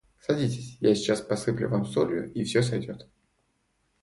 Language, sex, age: Russian, male, 19-29